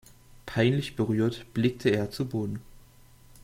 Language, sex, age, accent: German, male, under 19, Deutschland Deutsch